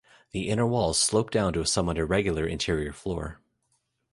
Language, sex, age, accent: English, male, 30-39, Canadian English